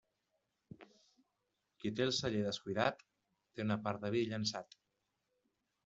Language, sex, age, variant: Catalan, male, 40-49, Central